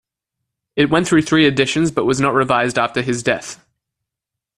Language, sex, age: English, male, 19-29